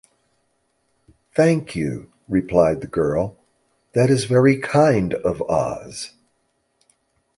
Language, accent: English, United States English